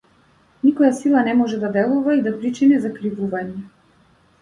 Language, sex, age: Macedonian, female, 40-49